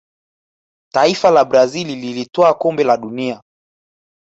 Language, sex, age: Swahili, male, 19-29